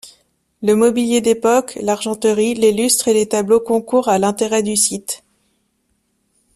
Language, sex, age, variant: French, female, 30-39, Français de métropole